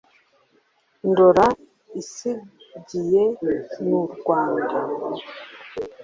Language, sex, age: Kinyarwanda, female, 30-39